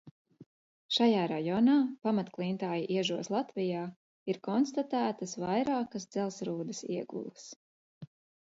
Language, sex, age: Latvian, female, 40-49